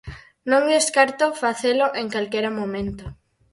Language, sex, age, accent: Galician, female, under 19, Normativo (estándar)